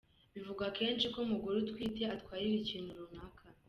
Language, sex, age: Kinyarwanda, female, under 19